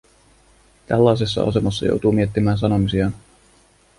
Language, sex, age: Finnish, male, 30-39